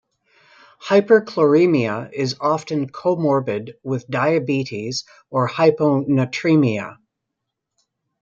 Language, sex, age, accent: English, female, 50-59, Canadian English